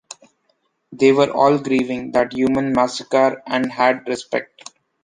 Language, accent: English, India and South Asia (India, Pakistan, Sri Lanka)